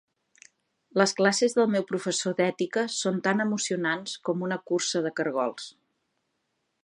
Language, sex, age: Catalan, female, 40-49